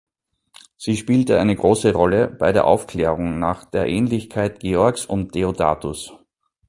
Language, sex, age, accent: German, male, 40-49, Österreichisches Deutsch